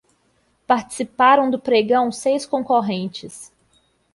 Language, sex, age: Portuguese, female, 30-39